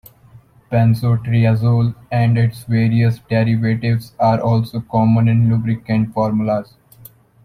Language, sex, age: English, male, 19-29